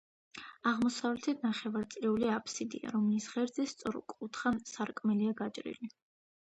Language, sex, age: Georgian, female, under 19